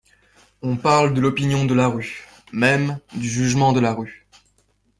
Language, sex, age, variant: French, male, 19-29, Français de métropole